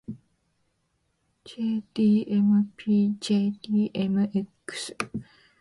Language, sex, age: Japanese, female, 19-29